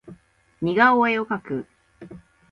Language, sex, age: Japanese, female, 30-39